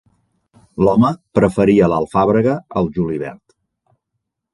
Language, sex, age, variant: Catalan, male, 40-49, Central